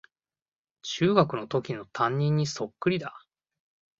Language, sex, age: Japanese, male, 30-39